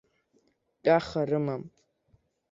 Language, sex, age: Abkhazian, male, under 19